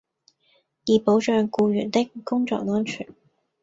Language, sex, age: Cantonese, female, 19-29